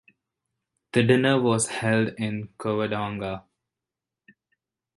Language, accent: English, India and South Asia (India, Pakistan, Sri Lanka)